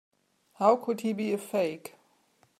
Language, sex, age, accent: English, female, 50-59, England English